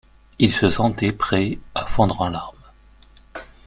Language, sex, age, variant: French, male, 50-59, Français de métropole